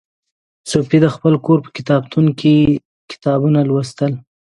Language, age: Pashto, 30-39